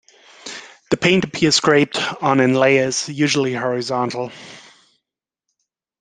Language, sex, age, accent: English, male, 50-59, United States English